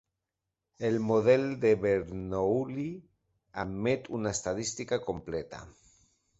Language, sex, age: Catalan, male, 40-49